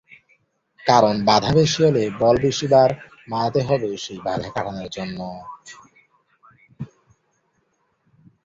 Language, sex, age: Bengali, male, under 19